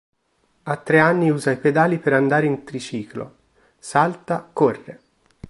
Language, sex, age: Italian, male, 19-29